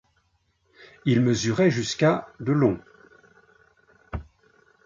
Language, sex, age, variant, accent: French, male, 60-69, Français d'Europe, Français de Belgique